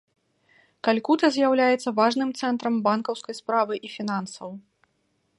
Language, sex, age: Belarusian, female, 30-39